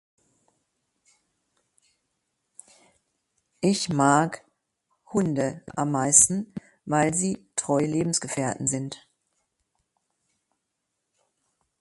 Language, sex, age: German, female, 60-69